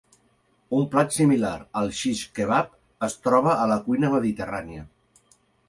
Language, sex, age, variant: Catalan, male, 50-59, Central